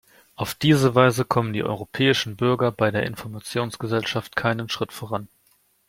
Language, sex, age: German, male, 19-29